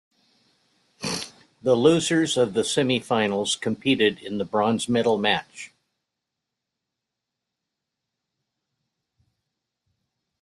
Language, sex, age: English, male, 70-79